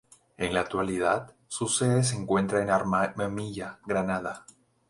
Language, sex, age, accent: Spanish, male, 19-29, México